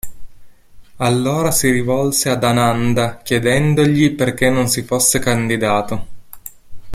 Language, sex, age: Italian, male, 30-39